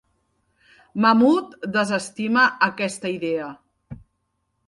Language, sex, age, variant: Catalan, female, 40-49, Septentrional